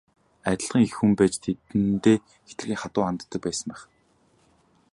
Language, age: Mongolian, 19-29